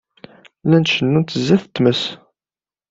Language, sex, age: Kabyle, male, 19-29